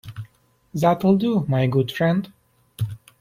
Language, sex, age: English, male, 19-29